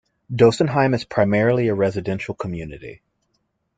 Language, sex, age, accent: English, male, 19-29, United States English